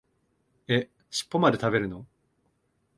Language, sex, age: Japanese, male, 19-29